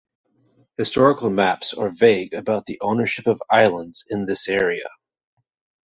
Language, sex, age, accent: English, male, 40-49, United States English